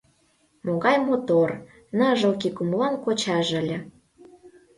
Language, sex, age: Mari, female, under 19